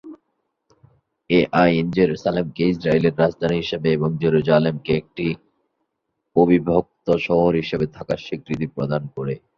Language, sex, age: Bengali, male, 19-29